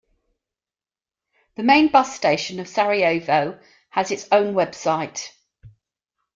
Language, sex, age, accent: English, female, 50-59, England English